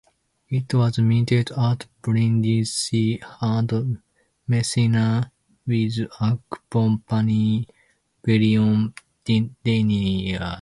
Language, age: English, 19-29